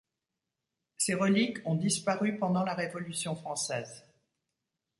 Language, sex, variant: French, female, Français de métropole